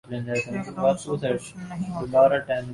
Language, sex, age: Urdu, male, 19-29